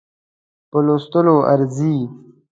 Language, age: Pashto, 19-29